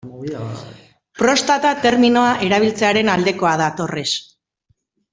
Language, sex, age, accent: Basque, male, 30-39, Erdialdekoa edo Nafarra (Gipuzkoa, Nafarroa)